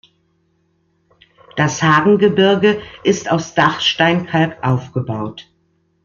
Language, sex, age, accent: German, female, 40-49, Deutschland Deutsch